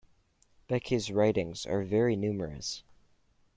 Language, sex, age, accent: English, male, 19-29, Canadian English